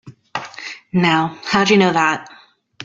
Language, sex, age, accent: English, female, 30-39, United States English